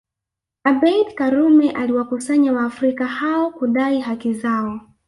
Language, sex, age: Swahili, female, 19-29